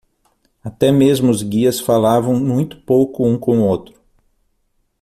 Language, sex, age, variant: Portuguese, male, 40-49, Portuguese (Brasil)